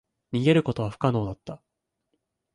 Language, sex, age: Japanese, male, 19-29